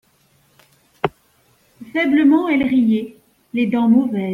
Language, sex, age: French, female, 50-59